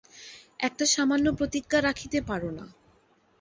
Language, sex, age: Bengali, female, 19-29